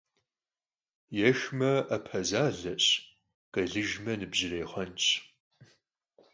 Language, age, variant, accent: Kabardian, 19-29, Адыгэбзэ (Къэбэрдей, Кирил, псоми зэдай), Джылэхъстэней (Gilahsteney)